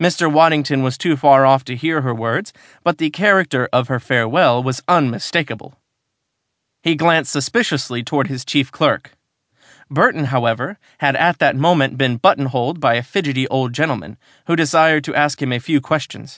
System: none